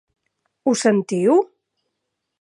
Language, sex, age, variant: Catalan, female, 50-59, Central